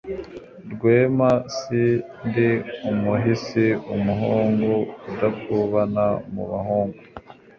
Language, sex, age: Kinyarwanda, male, under 19